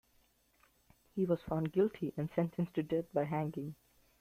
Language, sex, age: English, male, 19-29